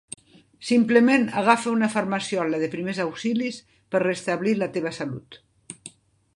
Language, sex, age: Catalan, female, 60-69